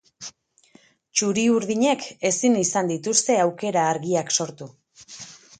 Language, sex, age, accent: Basque, female, 30-39, Mendebalekoa (Araba, Bizkaia, Gipuzkoako mendebaleko herri batzuk)